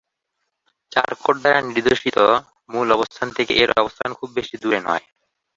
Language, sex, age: Bengali, male, 19-29